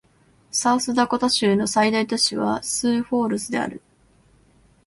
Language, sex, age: Japanese, female, 19-29